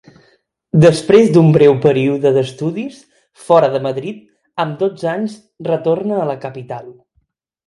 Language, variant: Catalan, Central